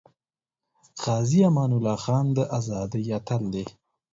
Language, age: Pashto, 19-29